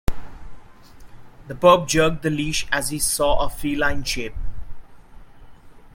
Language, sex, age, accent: English, male, 19-29, India and South Asia (India, Pakistan, Sri Lanka)